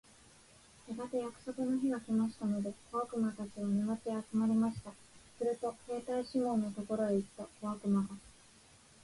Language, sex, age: Japanese, female, 19-29